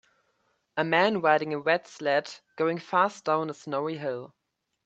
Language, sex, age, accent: English, male, 19-29, United States English